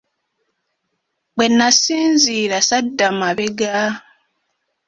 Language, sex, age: Ganda, female, 19-29